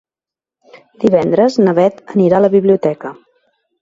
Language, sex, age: Catalan, female, 40-49